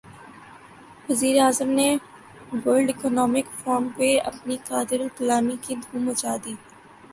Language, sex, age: Urdu, female, 19-29